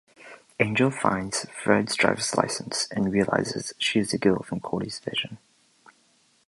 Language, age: English, 19-29